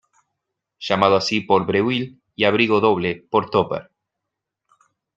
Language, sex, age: Spanish, male, 19-29